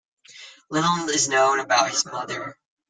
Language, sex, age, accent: English, male, under 19, United States English